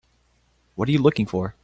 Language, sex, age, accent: English, male, 19-29, United States English